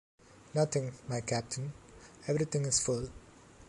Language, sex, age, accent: English, male, under 19, India and South Asia (India, Pakistan, Sri Lanka)